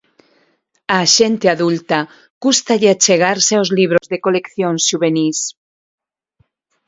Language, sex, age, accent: Galician, female, 50-59, Normativo (estándar)